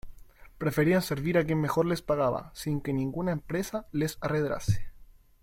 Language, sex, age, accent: Spanish, male, 19-29, Chileno: Chile, Cuyo